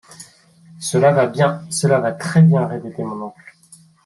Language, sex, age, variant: French, male, 30-39, Français de métropole